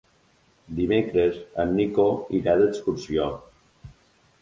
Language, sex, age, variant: Catalan, male, 30-39, Balear